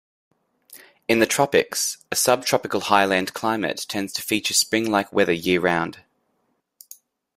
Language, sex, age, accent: English, male, 30-39, Australian English